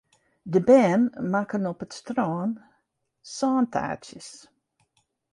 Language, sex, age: Western Frisian, female, 60-69